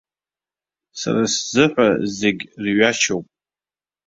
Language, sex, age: Abkhazian, male, 30-39